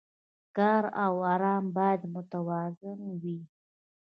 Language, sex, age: Pashto, female, 19-29